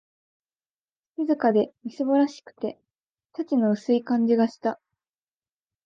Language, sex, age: Japanese, female, 19-29